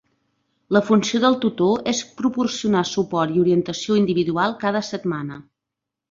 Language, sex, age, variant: Catalan, female, 40-49, Central